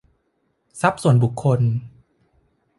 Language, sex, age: Thai, male, 19-29